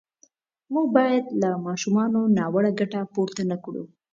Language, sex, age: Pashto, female, 19-29